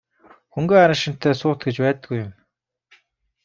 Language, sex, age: Mongolian, male, 19-29